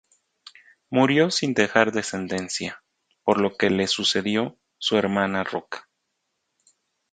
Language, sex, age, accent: Spanish, male, 40-49, México